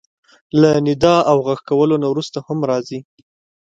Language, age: Pashto, 19-29